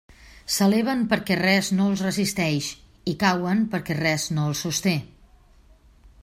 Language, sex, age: Catalan, female, 50-59